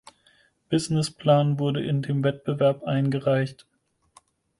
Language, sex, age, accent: German, male, 30-39, Deutschland Deutsch